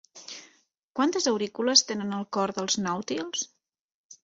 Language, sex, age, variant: Catalan, female, 30-39, Central